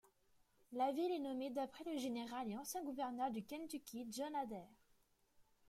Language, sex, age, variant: French, female, under 19, Français de métropole